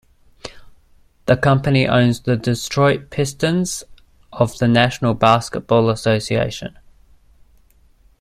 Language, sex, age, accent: English, male, 30-39, Australian English